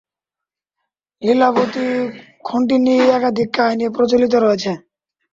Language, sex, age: Bengali, male, 19-29